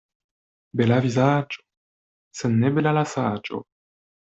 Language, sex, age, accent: Esperanto, male, 19-29, Internacia